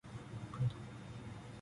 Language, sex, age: Japanese, male, 19-29